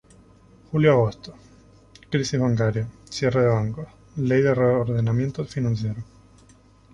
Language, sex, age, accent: Spanish, male, 19-29, España: Islas Canarias